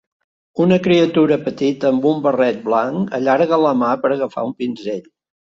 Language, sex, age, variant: Catalan, male, 60-69, Central